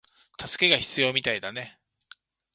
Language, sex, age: Japanese, male, 50-59